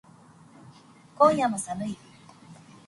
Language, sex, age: Japanese, female, 19-29